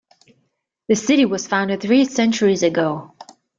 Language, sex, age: English, female, 30-39